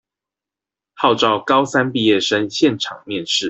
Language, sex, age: Chinese, male, 19-29